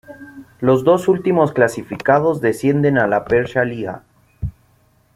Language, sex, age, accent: Spanish, male, 30-39, México